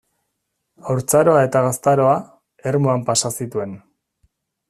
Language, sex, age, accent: Basque, male, 40-49, Erdialdekoa edo Nafarra (Gipuzkoa, Nafarroa)